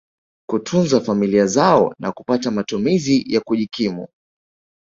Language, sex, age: Swahili, male, 19-29